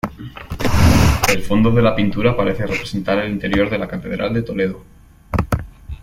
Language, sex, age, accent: Spanish, male, 19-29, España: Centro-Sur peninsular (Madrid, Toledo, Castilla-La Mancha)